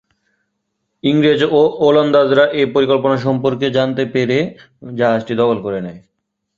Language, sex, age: Bengali, male, 19-29